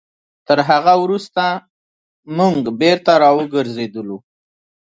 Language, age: Pashto, 30-39